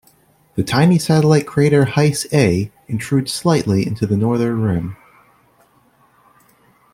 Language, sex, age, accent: English, male, 30-39, United States English